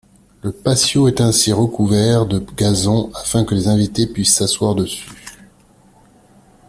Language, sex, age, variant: French, male, 40-49, Français de métropole